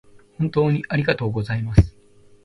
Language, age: Japanese, 19-29